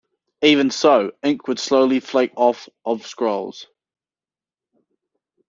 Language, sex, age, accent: English, male, 19-29, New Zealand English